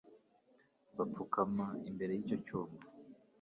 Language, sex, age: Kinyarwanda, male, 19-29